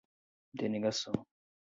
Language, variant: Portuguese, Portuguese (Brasil)